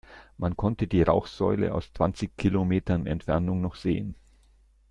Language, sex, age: German, male, 60-69